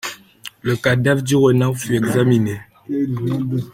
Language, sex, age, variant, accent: French, male, 19-29, Français des départements et régions d'outre-mer, Français de Guadeloupe